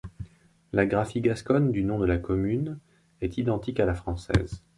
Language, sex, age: French, male, 40-49